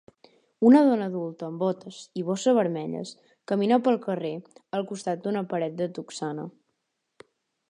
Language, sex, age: Catalan, female, under 19